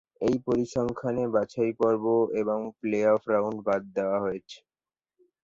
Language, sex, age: Bengali, male, 19-29